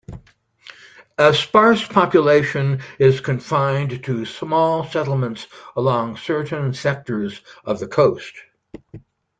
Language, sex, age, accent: English, male, 60-69, United States English